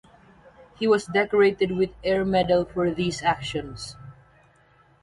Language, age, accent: English, 19-29, Filipino